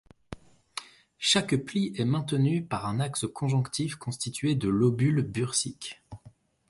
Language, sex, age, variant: French, male, 30-39, Français de métropole